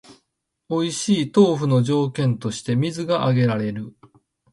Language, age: Japanese, 50-59